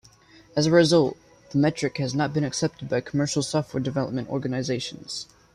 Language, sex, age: English, male, under 19